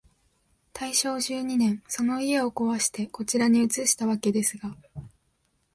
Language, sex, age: Japanese, female, 19-29